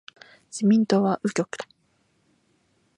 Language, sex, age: Japanese, female, 19-29